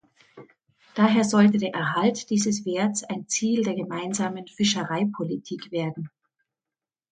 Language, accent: German, Deutschland Deutsch